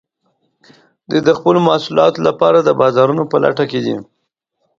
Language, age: Pashto, 40-49